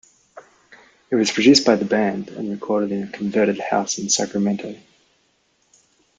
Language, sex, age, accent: English, male, 30-39, Australian English